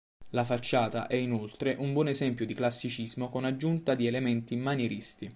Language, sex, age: Italian, male, 19-29